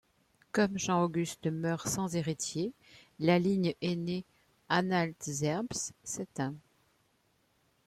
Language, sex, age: French, female, 50-59